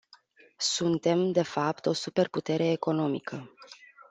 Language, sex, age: Romanian, female, 19-29